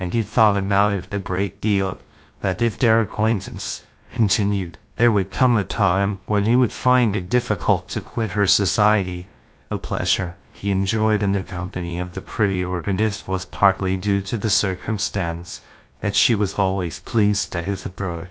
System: TTS, GlowTTS